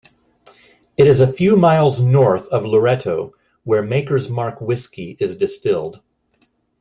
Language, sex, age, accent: English, male, 40-49, United States English